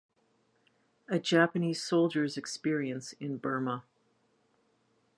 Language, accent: English, Canadian English